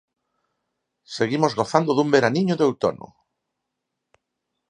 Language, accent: Galician, Normativo (estándar)